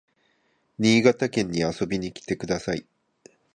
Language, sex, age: Japanese, male, 30-39